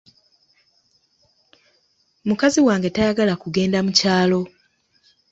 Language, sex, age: Ganda, female, 30-39